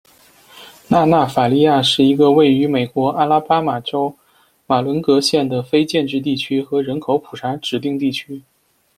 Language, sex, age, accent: Chinese, male, 30-39, 出生地：北京市